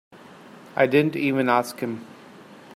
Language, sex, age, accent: English, male, 30-39, India and South Asia (India, Pakistan, Sri Lanka)